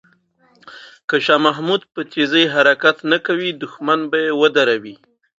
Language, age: Pashto, 30-39